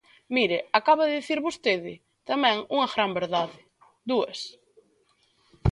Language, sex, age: Galician, female, 19-29